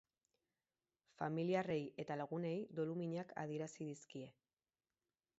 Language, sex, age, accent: Basque, female, 40-49, Erdialdekoa edo Nafarra (Gipuzkoa, Nafarroa)